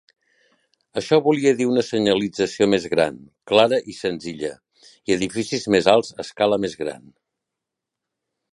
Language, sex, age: Catalan, male, 60-69